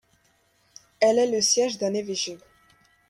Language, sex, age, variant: French, female, under 19, Français de métropole